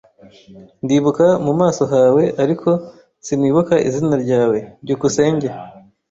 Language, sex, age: Kinyarwanda, male, 30-39